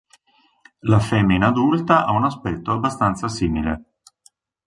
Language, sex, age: Italian, male, 50-59